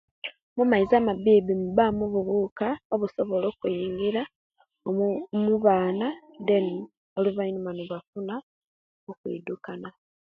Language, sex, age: Kenyi, female, 19-29